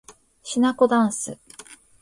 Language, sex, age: Japanese, female, 19-29